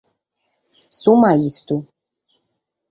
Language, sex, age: Sardinian, female, 30-39